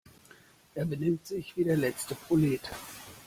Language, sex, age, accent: German, male, 30-39, Deutschland Deutsch